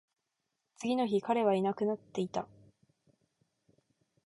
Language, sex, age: Japanese, female, 19-29